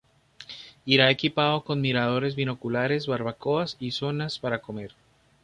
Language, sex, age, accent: Spanish, male, 30-39, Caribe: Cuba, Venezuela, Puerto Rico, República Dominicana, Panamá, Colombia caribeña, México caribeño, Costa del golfo de México